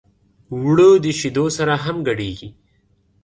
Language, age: Pashto, 19-29